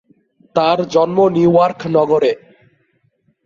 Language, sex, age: Bengali, male, 19-29